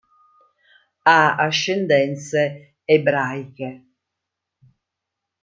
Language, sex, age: Italian, female, 50-59